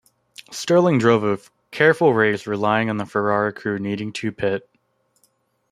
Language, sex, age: English, male, under 19